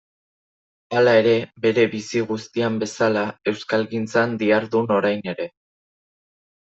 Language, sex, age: Basque, male, under 19